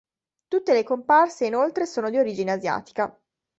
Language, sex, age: Italian, female, 30-39